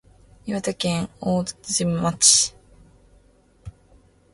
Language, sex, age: Japanese, female, 19-29